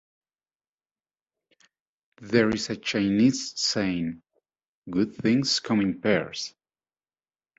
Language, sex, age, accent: English, male, 40-49, United States English